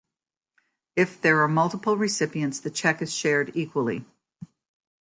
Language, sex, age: English, female, 60-69